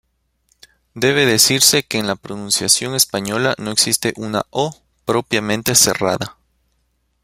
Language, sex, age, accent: Spanish, male, 19-29, Andino-Pacífico: Colombia, Perú, Ecuador, oeste de Bolivia y Venezuela andina